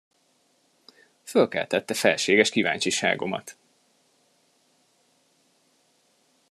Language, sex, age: Hungarian, male, 19-29